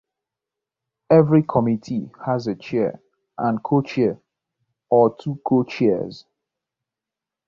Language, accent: English, Southern African (South Africa, Zimbabwe, Namibia)